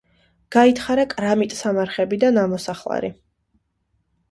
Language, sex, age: Georgian, female, 19-29